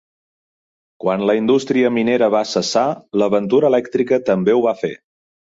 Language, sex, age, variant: Catalan, male, 30-39, Central